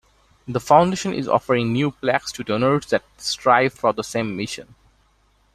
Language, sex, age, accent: English, male, 19-29, India and South Asia (India, Pakistan, Sri Lanka)